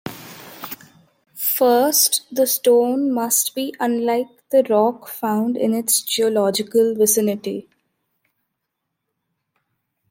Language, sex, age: English, female, under 19